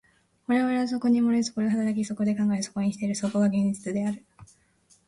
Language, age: Japanese, 19-29